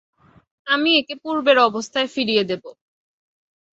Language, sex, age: Bengali, female, 19-29